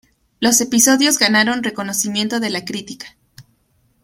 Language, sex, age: Spanish, female, 19-29